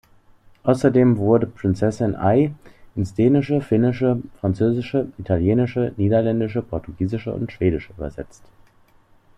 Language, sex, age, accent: German, male, 30-39, Deutschland Deutsch